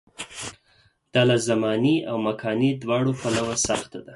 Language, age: Pashto, 30-39